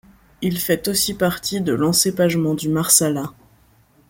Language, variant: French, Français de métropole